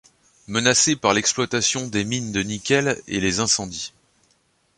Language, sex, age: French, male, 30-39